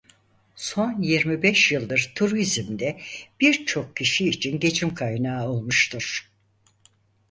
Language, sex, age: Turkish, female, 80-89